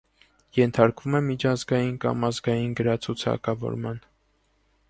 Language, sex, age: Armenian, male, 19-29